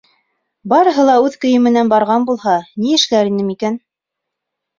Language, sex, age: Bashkir, female, 19-29